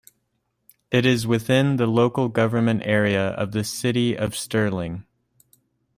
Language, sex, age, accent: English, male, 19-29, United States English